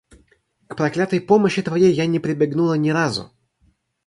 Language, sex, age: Russian, male, 19-29